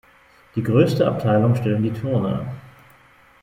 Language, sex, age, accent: German, male, 40-49, Deutschland Deutsch